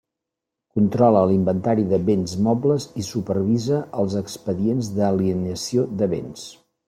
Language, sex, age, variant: Catalan, male, 50-59, Central